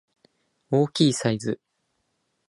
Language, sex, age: Japanese, male, 19-29